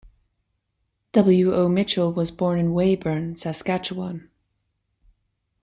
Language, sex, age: English, female, 40-49